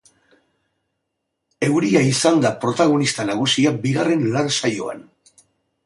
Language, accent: Basque, Mendebalekoa (Araba, Bizkaia, Gipuzkoako mendebaleko herri batzuk)